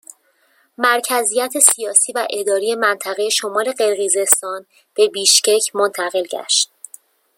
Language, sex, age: Persian, female, 30-39